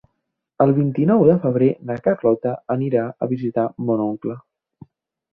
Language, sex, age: Catalan, male, 19-29